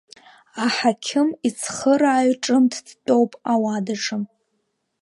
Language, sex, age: Abkhazian, female, under 19